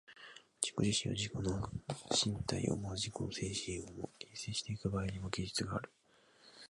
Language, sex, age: Japanese, male, 19-29